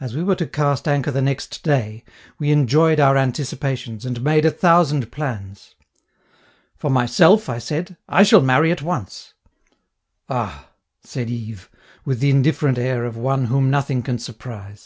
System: none